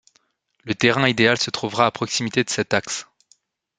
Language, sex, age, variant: French, male, 19-29, Français de métropole